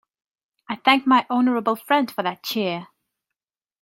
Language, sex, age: English, female, 19-29